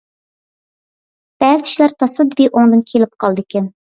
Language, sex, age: Uyghur, male, under 19